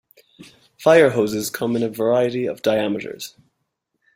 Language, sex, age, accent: English, male, 19-29, Irish English